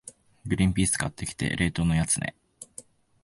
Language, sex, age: Japanese, male, 19-29